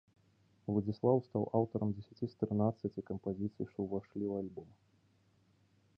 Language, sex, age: Belarusian, male, 19-29